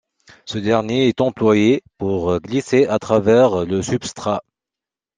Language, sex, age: French, male, 30-39